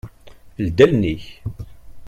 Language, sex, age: Kabyle, male, 40-49